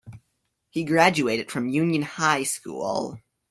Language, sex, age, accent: English, male, under 19, Canadian English